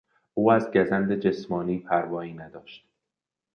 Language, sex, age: Persian, male, 19-29